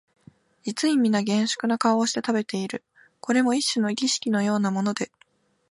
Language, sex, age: Japanese, female, 19-29